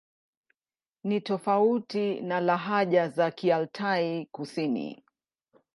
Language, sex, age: Swahili, female, 50-59